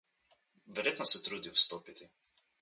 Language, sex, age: Slovenian, male, 19-29